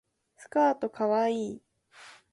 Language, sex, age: Japanese, female, 19-29